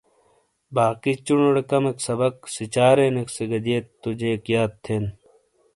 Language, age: Shina, 30-39